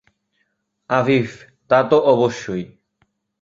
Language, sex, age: Bengali, male, 19-29